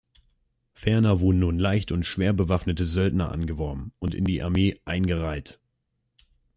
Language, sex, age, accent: German, male, under 19, Deutschland Deutsch